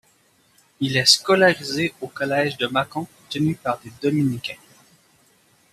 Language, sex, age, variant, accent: French, male, 30-39, Français d'Amérique du Nord, Français du Canada